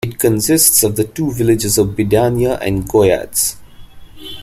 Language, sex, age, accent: English, male, 19-29, India and South Asia (India, Pakistan, Sri Lanka)